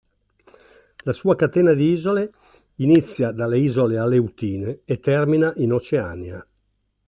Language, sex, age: Italian, male, 60-69